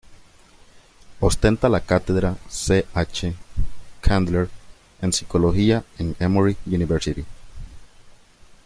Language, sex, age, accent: Spanish, male, 19-29, América central